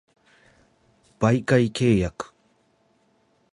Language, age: Japanese, 50-59